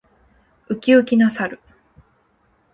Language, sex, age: Japanese, female, 19-29